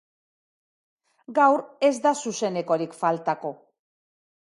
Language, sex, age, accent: Basque, female, 40-49, Mendebalekoa (Araba, Bizkaia, Gipuzkoako mendebaleko herri batzuk)